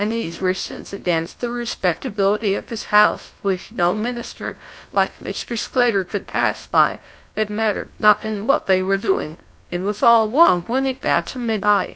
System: TTS, GlowTTS